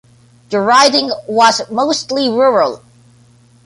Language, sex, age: English, male, 19-29